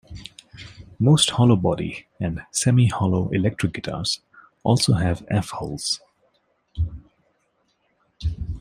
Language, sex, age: English, male, 19-29